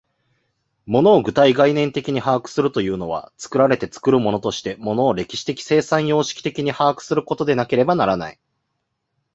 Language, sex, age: Japanese, male, 19-29